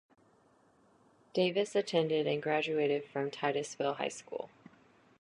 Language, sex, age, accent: English, female, 30-39, United States English